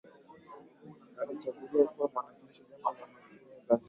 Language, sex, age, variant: Swahili, male, 19-29, Kiswahili cha Bara ya Kenya